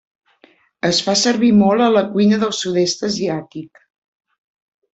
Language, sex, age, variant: Catalan, female, 50-59, Central